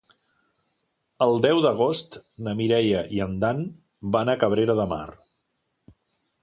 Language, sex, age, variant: Catalan, male, 50-59, Central